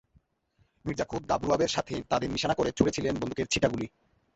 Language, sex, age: Bengali, male, 19-29